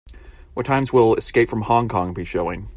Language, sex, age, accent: English, male, 30-39, United States English